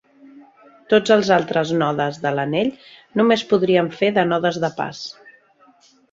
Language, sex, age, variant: Catalan, female, 40-49, Central